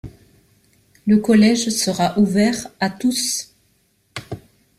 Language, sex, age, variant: French, female, 50-59, Français de métropole